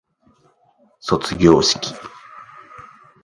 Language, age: Japanese, 30-39